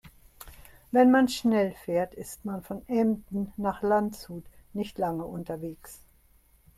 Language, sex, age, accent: German, female, 70-79, Deutschland Deutsch